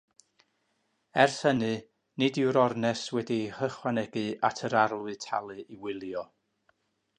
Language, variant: Welsh, North-Eastern Welsh